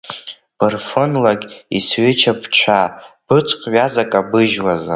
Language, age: Abkhazian, under 19